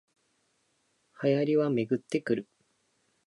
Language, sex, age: Japanese, male, under 19